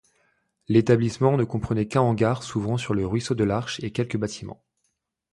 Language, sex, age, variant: French, male, 19-29, Français de métropole